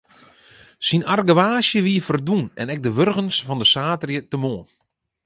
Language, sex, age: Western Frisian, male, 30-39